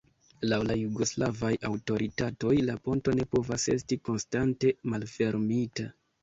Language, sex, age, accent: Esperanto, male, 19-29, Internacia